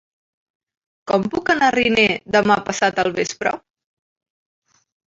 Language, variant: Catalan, Central